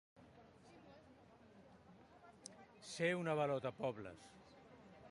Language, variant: Catalan, Central